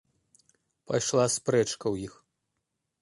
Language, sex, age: Belarusian, male, 30-39